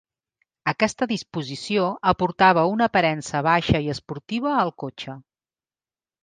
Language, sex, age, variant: Catalan, female, 40-49, Central